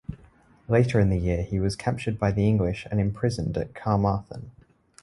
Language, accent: English, Australian English